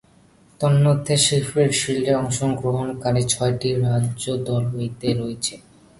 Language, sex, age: Bengali, male, under 19